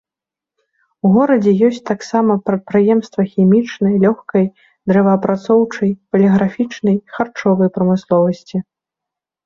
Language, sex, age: Belarusian, female, 19-29